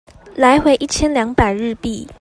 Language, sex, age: Chinese, female, 19-29